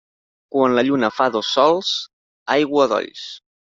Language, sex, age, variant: Catalan, male, 19-29, Central